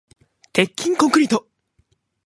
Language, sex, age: Japanese, male, 19-29